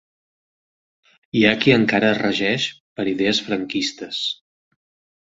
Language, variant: Catalan, Central